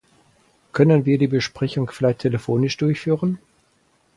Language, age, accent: German, 60-69, Deutschland Deutsch